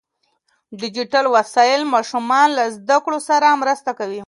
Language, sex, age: Pashto, female, 19-29